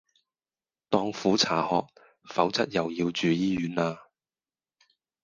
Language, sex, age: Cantonese, male, 30-39